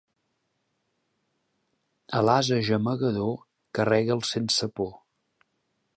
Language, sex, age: Catalan, male, 40-49